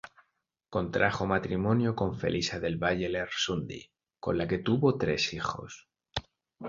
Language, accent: Spanish, España: Centro-Sur peninsular (Madrid, Toledo, Castilla-La Mancha)